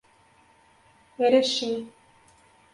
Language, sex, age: Portuguese, female, 30-39